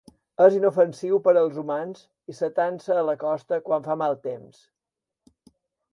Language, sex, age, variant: Catalan, male, 60-69, Balear